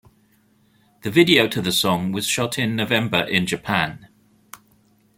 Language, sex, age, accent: English, male, 50-59, England English